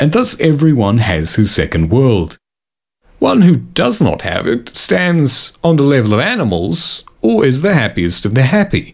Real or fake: real